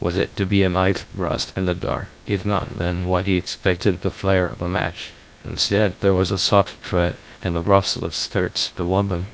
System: TTS, GlowTTS